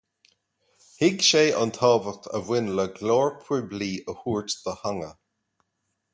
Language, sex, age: Irish, male, 40-49